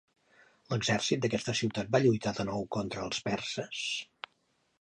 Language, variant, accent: Catalan, Central, central